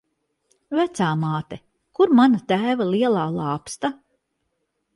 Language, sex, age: Latvian, female, 60-69